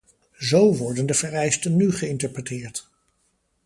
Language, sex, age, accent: Dutch, male, 50-59, Nederlands Nederlands